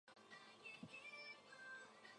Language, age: English, under 19